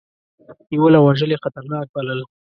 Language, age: Pashto, 19-29